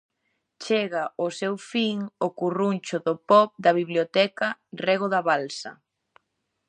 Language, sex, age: Galician, female, 19-29